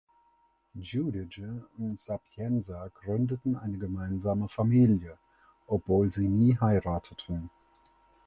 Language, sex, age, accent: German, male, 30-39, Deutschland Deutsch